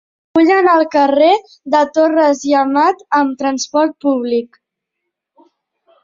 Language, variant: Catalan, Central